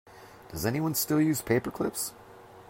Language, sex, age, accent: English, male, 40-49, United States English